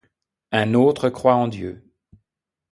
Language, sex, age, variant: French, male, 50-59, Français de métropole